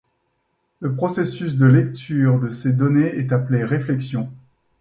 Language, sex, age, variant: French, male, 30-39, Français de métropole